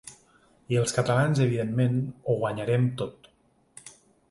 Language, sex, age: Catalan, male, 40-49